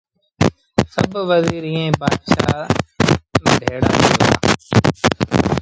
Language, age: Sindhi Bhil, 19-29